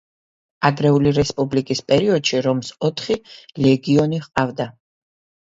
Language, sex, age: Georgian, female, 40-49